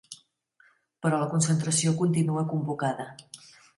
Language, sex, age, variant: Catalan, female, 50-59, Central